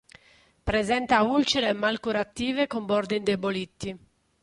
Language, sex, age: Italian, female, 50-59